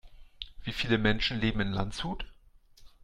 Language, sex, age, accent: German, male, 40-49, Deutschland Deutsch